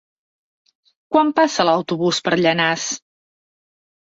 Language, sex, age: Catalan, female, 40-49